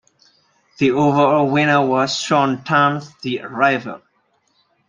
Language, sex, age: English, male, 40-49